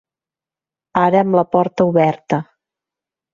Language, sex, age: Catalan, female, 40-49